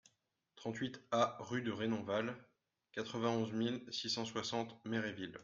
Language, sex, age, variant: French, male, 19-29, Français de métropole